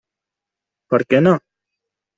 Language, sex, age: Catalan, male, 19-29